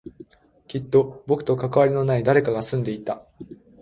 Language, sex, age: Japanese, male, under 19